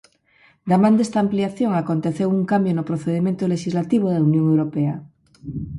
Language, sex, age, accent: Galician, female, 40-49, Normativo (estándar)